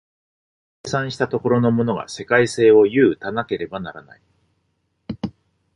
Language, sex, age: Japanese, male, 40-49